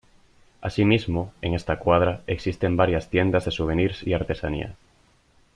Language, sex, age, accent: Spanish, male, 19-29, España: Norte peninsular (Asturias, Castilla y León, Cantabria, País Vasco, Navarra, Aragón, La Rioja, Guadalajara, Cuenca)